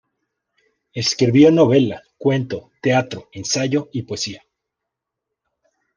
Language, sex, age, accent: Spanish, male, 30-39, México